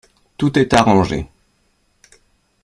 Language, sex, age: French, male, 60-69